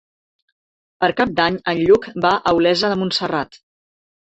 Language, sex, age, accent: Catalan, female, 40-49, Barceloní